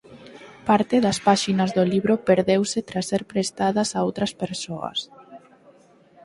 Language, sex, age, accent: Galician, female, under 19, Normativo (estándar)